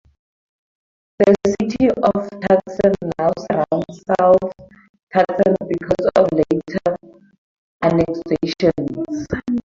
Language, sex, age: English, female, 19-29